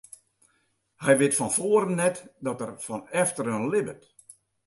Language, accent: Western Frisian, Klaaifrysk